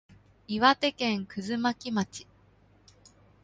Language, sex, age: Japanese, female, 30-39